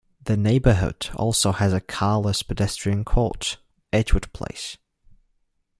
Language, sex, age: English, male, 19-29